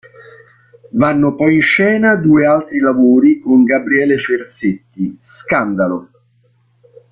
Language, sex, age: Italian, male, 50-59